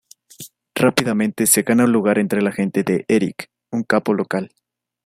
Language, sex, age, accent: Spanish, male, 19-29, México